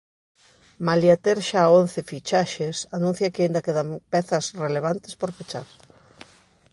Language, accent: Galician, Normativo (estándar)